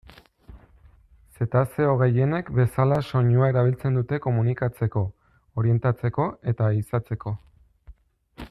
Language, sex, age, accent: Basque, male, 30-39, Erdialdekoa edo Nafarra (Gipuzkoa, Nafarroa)